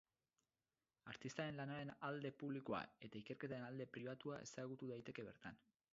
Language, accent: Basque, Mendebalekoa (Araba, Bizkaia, Gipuzkoako mendebaleko herri batzuk)